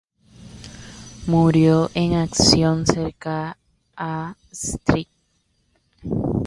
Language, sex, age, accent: Spanish, female, under 19, Caribe: Cuba, Venezuela, Puerto Rico, República Dominicana, Panamá, Colombia caribeña, México caribeño, Costa del golfo de México